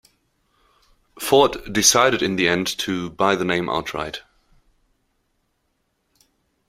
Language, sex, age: English, male, 19-29